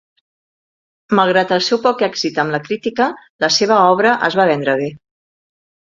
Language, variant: Catalan, Central